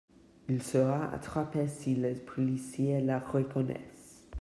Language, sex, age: French, male, under 19